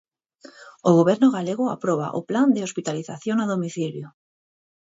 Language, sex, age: Galician, female, 40-49